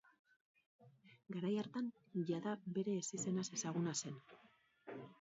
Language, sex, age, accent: Basque, female, 40-49, Mendebalekoa (Araba, Bizkaia, Gipuzkoako mendebaleko herri batzuk)